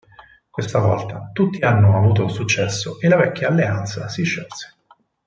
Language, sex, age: Italian, male, 30-39